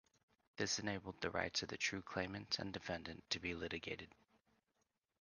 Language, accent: English, United States English